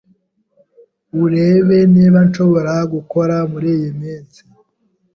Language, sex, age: Kinyarwanda, male, 19-29